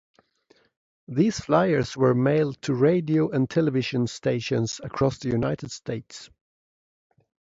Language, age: English, 40-49